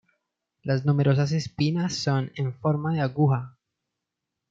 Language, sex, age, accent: Spanish, male, 19-29, Andino-Pacífico: Colombia, Perú, Ecuador, oeste de Bolivia y Venezuela andina